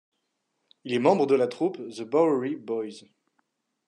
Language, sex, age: French, female, 19-29